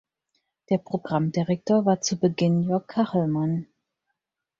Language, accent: German, Deutschland Deutsch